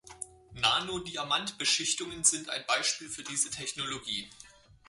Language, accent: German, Deutschland Deutsch